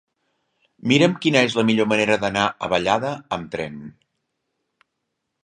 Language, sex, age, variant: Catalan, male, 50-59, Central